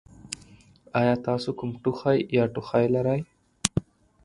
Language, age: Pashto, 19-29